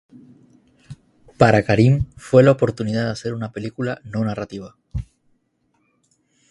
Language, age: Spanish, 19-29